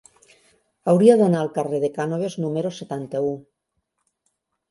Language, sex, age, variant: Catalan, female, 50-59, Central